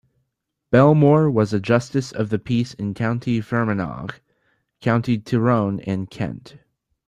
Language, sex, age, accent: English, male, under 19, United States English